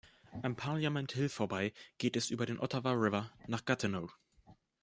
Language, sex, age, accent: German, male, 19-29, Deutschland Deutsch